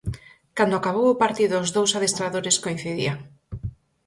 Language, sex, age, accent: Galician, female, 30-39, Normativo (estándar)